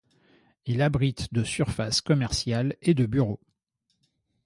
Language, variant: French, Français de métropole